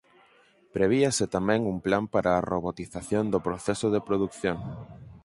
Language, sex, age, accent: Galician, male, 19-29, Central (gheada)